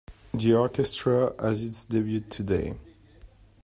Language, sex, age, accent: English, male, 30-39, England English